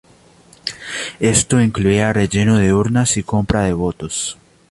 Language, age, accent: Spanish, 19-29, Andino-Pacífico: Colombia, Perú, Ecuador, oeste de Bolivia y Venezuela andina